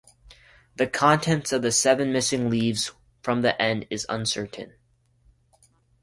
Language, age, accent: English, 19-29, United States English